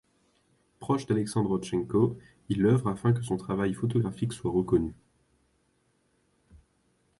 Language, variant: French, Français de métropole